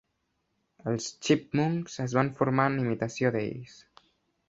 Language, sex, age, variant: Catalan, male, under 19, Central